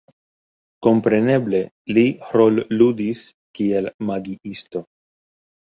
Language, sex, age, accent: Esperanto, male, 30-39, Internacia